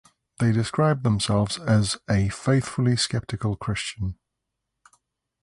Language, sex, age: English, male, 50-59